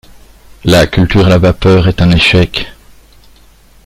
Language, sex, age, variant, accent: French, male, 50-59, Français d'Europe, Français de Belgique